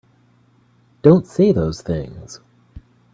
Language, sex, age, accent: English, male, 40-49, United States English